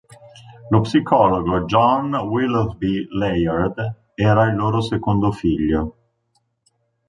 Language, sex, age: Italian, male, 50-59